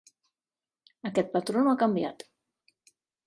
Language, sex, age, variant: Catalan, female, 40-49, Central